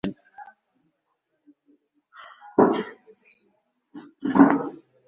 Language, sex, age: Kinyarwanda, male, 19-29